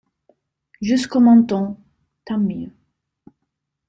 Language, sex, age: French, female, 30-39